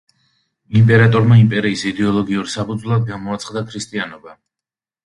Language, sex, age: Georgian, male, 30-39